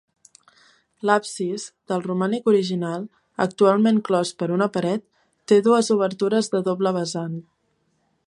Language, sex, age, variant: Catalan, female, 19-29, Central